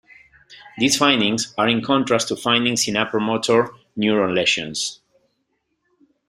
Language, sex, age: English, male, 30-39